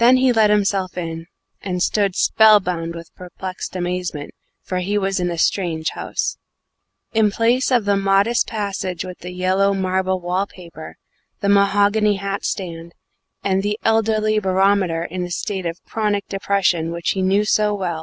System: none